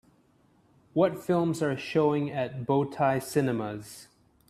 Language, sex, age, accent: English, male, 30-39, Canadian English